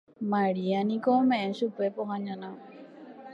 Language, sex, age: Guarani, female, 19-29